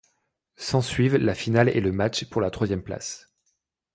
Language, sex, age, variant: French, male, 19-29, Français de métropole